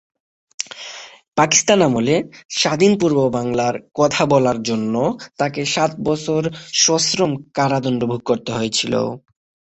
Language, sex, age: Bengali, male, 19-29